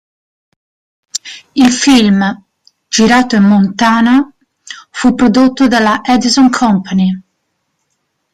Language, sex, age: Italian, female, 30-39